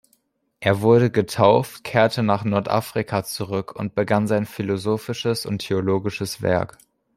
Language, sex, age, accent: German, male, under 19, Deutschland Deutsch